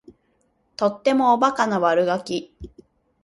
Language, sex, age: Japanese, female, 19-29